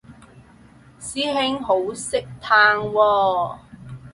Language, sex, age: Cantonese, female, 30-39